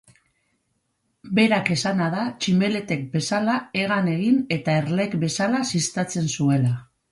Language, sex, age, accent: Basque, female, 40-49, Mendebalekoa (Araba, Bizkaia, Gipuzkoako mendebaleko herri batzuk)